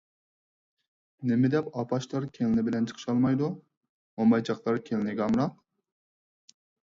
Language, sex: Uyghur, male